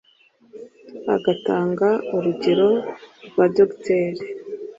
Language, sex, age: Kinyarwanda, female, 30-39